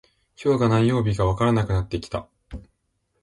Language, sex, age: Japanese, male, under 19